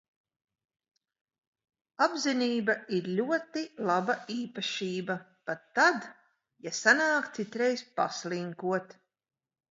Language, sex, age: Latvian, female, 50-59